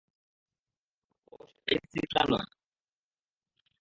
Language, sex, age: Bengali, male, 19-29